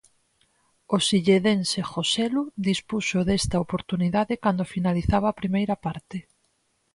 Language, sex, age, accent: Galician, female, 30-39, Atlántico (seseo e gheada)